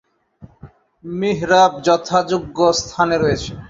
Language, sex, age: Bengali, male, 30-39